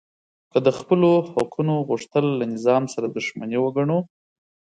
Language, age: Pashto, 30-39